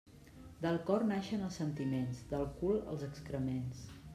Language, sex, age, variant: Catalan, female, 40-49, Central